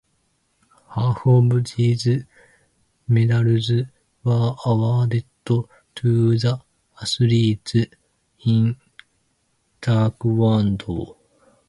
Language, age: English, 19-29